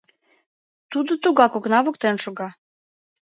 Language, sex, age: Mari, female, 19-29